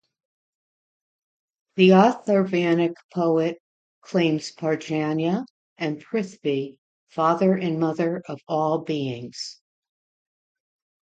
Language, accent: English, United States English